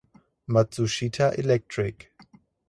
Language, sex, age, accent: German, male, 19-29, Deutschland Deutsch